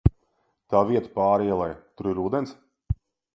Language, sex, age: Latvian, male, 40-49